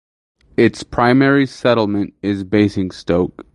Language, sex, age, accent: English, male, 19-29, United States English